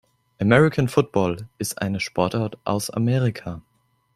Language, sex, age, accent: German, male, 19-29, Deutschland Deutsch